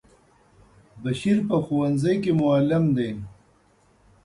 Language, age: Pashto, 50-59